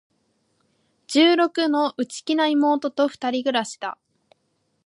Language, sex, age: Japanese, female, 19-29